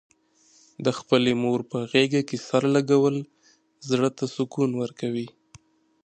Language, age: Pashto, 19-29